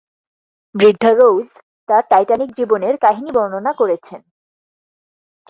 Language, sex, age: Bengali, female, 19-29